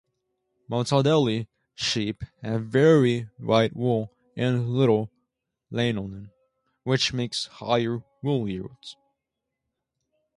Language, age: English, under 19